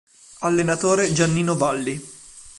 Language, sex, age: Italian, male, 19-29